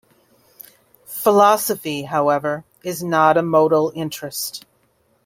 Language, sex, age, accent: English, female, 40-49, United States English